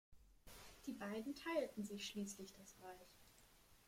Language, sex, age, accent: German, female, under 19, Deutschland Deutsch